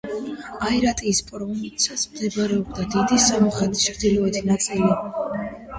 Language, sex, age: Georgian, female, under 19